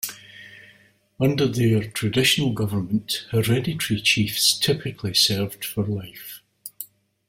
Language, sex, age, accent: English, male, 70-79, Scottish English